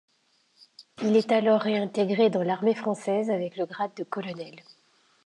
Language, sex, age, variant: French, female, 50-59, Français de métropole